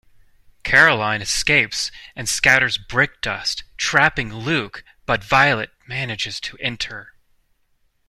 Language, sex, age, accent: English, male, 30-39, United States English